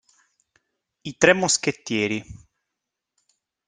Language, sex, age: Italian, male, 30-39